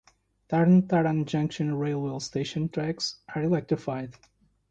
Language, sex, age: English, male, 30-39